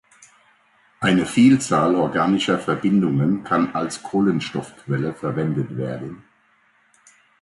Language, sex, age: German, male, 50-59